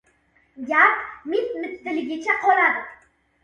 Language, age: Uzbek, 30-39